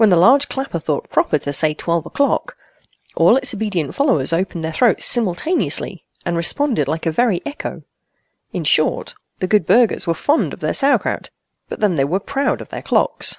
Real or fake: real